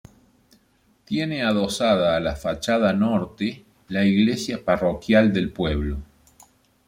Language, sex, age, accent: Spanish, male, 50-59, Rioplatense: Argentina, Uruguay, este de Bolivia, Paraguay